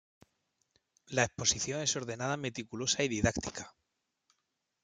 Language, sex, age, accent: Spanish, male, 30-39, España: Sur peninsular (Andalucia, Extremadura, Murcia)